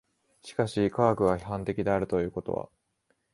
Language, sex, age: Japanese, male, 19-29